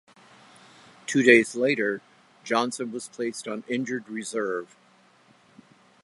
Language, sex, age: English, male, 70-79